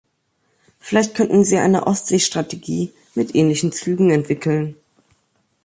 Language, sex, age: German, male, under 19